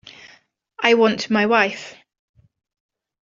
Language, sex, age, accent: English, female, 30-39, England English